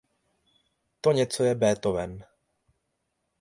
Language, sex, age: Czech, male, 30-39